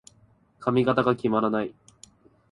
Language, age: Japanese, 19-29